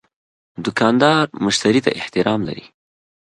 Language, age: Pashto, 30-39